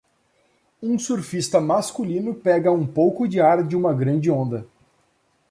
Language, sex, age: Portuguese, male, 19-29